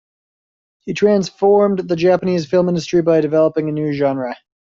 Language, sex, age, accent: English, male, 30-39, United States English